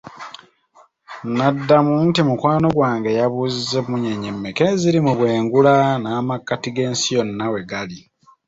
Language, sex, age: Ganda, male, 19-29